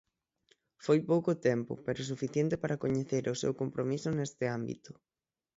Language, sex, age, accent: Galician, male, 19-29, Atlántico (seseo e gheada); Normativo (estándar)